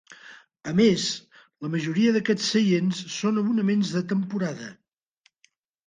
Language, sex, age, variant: Catalan, male, 50-59, Central